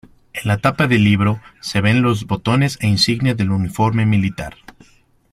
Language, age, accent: Spanish, 30-39, México